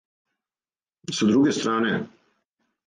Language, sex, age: Serbian, male, 50-59